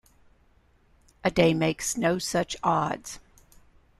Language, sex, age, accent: English, female, 60-69, United States English